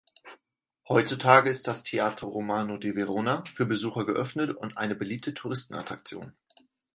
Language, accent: German, Deutschland Deutsch